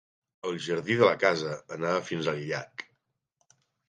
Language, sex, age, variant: Catalan, male, 40-49, Central